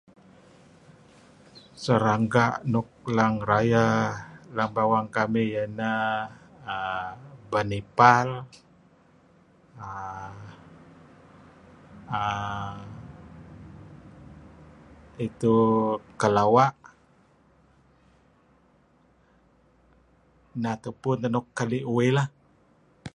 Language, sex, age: Kelabit, male, 60-69